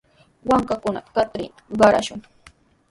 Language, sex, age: Sihuas Ancash Quechua, female, 19-29